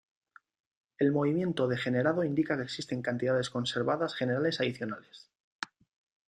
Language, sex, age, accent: Spanish, male, 19-29, España: Centro-Sur peninsular (Madrid, Toledo, Castilla-La Mancha)